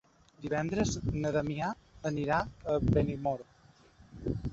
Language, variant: Catalan, Balear